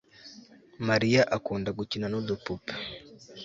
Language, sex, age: Kinyarwanda, male, 19-29